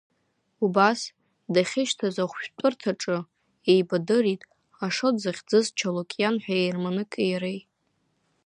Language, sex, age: Abkhazian, female, under 19